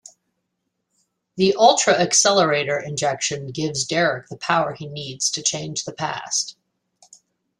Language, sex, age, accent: English, female, 50-59, United States English